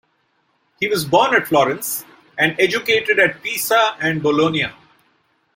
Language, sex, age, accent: English, male, 50-59, India and South Asia (India, Pakistan, Sri Lanka)